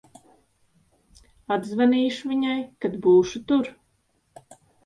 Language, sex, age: Latvian, female, 40-49